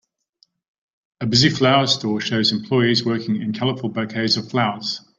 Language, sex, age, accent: English, male, 40-49, Australian English